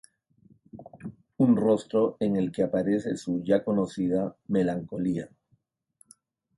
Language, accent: Spanish, Andino-Pacífico: Colombia, Perú, Ecuador, oeste de Bolivia y Venezuela andina